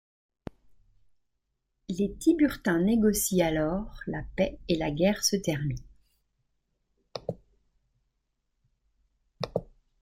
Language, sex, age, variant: French, female, 50-59, Français de métropole